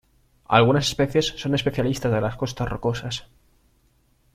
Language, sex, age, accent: Spanish, male, 19-29, España: Centro-Sur peninsular (Madrid, Toledo, Castilla-La Mancha)